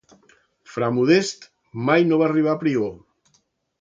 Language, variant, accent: Catalan, Central, central